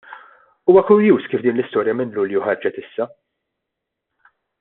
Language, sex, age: Maltese, male, 40-49